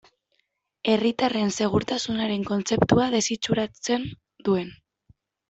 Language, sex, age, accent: Basque, female, 19-29, Mendebalekoa (Araba, Bizkaia, Gipuzkoako mendebaleko herri batzuk)